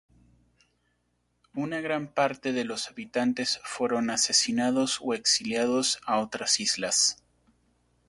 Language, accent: Spanish, México